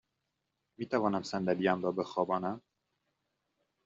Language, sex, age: Persian, male, 19-29